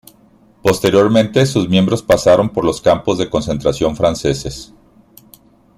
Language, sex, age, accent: Spanish, male, 50-59, México